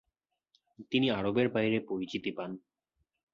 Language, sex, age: Bengali, male, 19-29